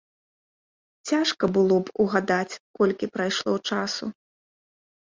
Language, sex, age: Belarusian, female, 30-39